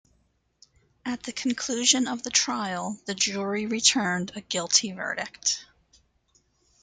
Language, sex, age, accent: English, female, 50-59, United States English